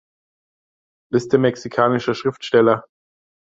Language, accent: German, Deutschland Deutsch